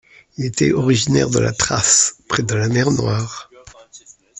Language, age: French, 50-59